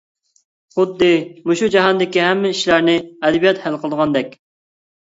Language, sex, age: Uyghur, male, 30-39